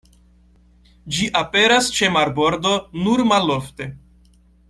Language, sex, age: Esperanto, male, 19-29